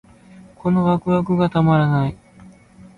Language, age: Japanese, 19-29